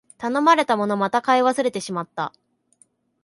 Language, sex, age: Japanese, male, 19-29